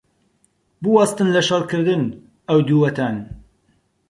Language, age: Central Kurdish, 30-39